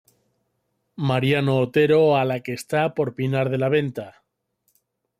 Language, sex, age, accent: Spanish, male, 40-49, España: Norte peninsular (Asturias, Castilla y León, Cantabria, País Vasco, Navarra, Aragón, La Rioja, Guadalajara, Cuenca)